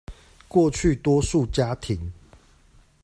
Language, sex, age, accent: Chinese, male, 30-39, 出生地：桃園市